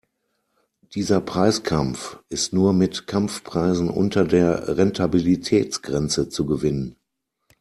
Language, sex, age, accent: German, male, 40-49, Deutschland Deutsch